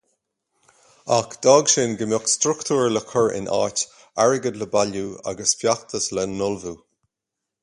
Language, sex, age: Irish, male, 40-49